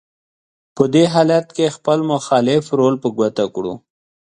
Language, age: Pashto, 30-39